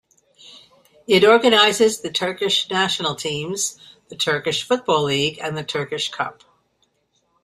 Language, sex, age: English, female, 70-79